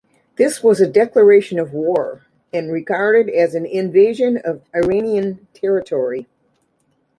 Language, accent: English, United States English